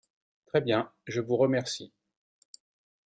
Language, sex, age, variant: French, male, 50-59, Français de métropole